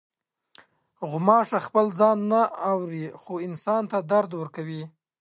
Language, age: Pashto, 19-29